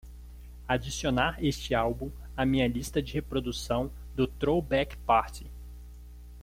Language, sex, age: Portuguese, male, 30-39